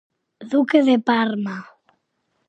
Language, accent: Galician, Normativo (estándar)